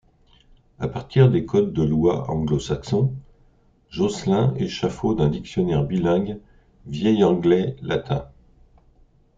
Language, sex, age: French, male, 60-69